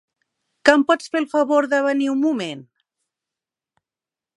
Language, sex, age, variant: Catalan, female, 40-49, Central